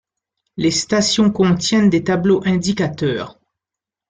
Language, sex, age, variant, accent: French, male, 30-39, Français des départements et régions d'outre-mer, Français de La Réunion